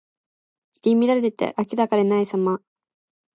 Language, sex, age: Japanese, female, 19-29